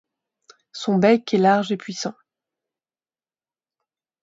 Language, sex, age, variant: French, female, 30-39, Français de métropole